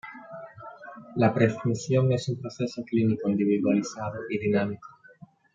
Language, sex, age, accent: Spanish, male, 19-29, Caribe: Cuba, Venezuela, Puerto Rico, República Dominicana, Panamá, Colombia caribeña, México caribeño, Costa del golfo de México